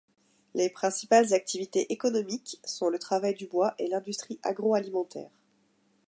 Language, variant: French, Français de métropole